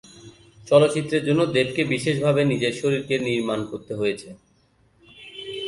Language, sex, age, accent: Bengali, male, 19-29, Native